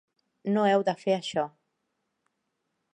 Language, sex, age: Catalan, female, 40-49